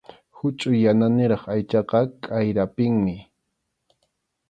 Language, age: Arequipa-La Unión Quechua, 19-29